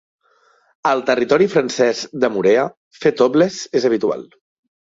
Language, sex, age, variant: Catalan, male, 30-39, Central